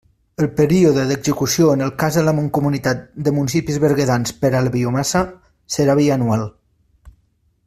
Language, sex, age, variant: Catalan, male, 40-49, Central